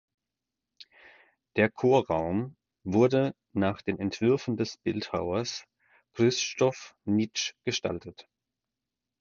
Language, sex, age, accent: German, male, 40-49, Deutschland Deutsch